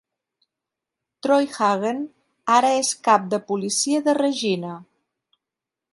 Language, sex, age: Catalan, female, 60-69